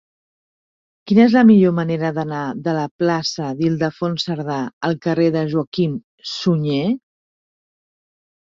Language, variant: Catalan, Central